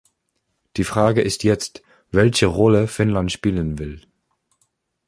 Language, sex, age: German, male, 19-29